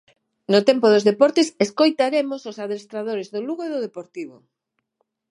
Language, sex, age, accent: Galician, female, 50-59, Atlántico (seseo e gheada)